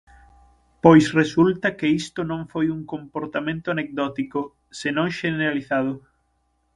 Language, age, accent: Galician, 19-29, Normativo (estándar)